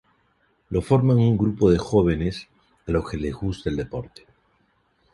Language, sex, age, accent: Spanish, male, 50-59, Andino-Pacífico: Colombia, Perú, Ecuador, oeste de Bolivia y Venezuela andina